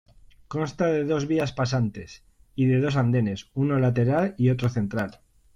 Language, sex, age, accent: Spanish, male, 40-49, España: Norte peninsular (Asturias, Castilla y León, Cantabria, País Vasco, Navarra, Aragón, La Rioja, Guadalajara, Cuenca)